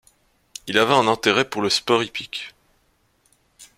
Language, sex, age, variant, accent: French, male, 19-29, Français d'Europe, Français de Suisse